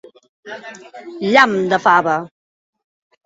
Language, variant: Catalan, Central